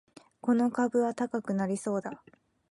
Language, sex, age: Japanese, female, 19-29